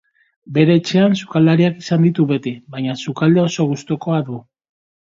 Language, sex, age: Basque, male, 30-39